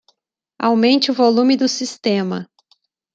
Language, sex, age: Portuguese, female, 30-39